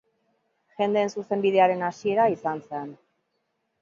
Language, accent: Basque, Mendebalekoa (Araba, Bizkaia, Gipuzkoako mendebaleko herri batzuk)